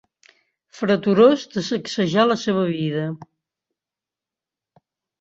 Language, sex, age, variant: Catalan, female, 70-79, Central